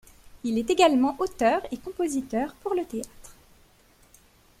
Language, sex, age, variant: French, female, 19-29, Français de métropole